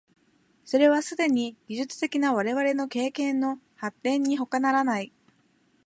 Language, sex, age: Japanese, female, 19-29